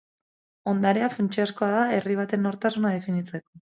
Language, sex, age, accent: Basque, female, 30-39, Mendebalekoa (Araba, Bizkaia, Gipuzkoako mendebaleko herri batzuk)